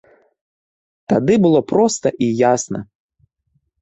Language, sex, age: Belarusian, male, 19-29